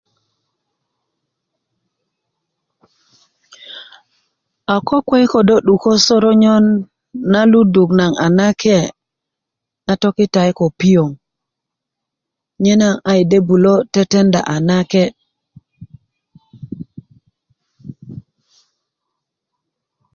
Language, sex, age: Kuku, female, 40-49